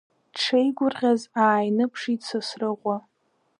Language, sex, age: Abkhazian, female, under 19